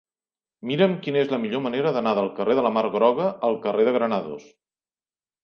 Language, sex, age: Catalan, male, 40-49